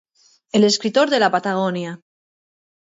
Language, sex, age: Spanish, female, 40-49